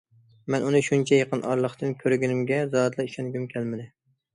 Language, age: Uyghur, 19-29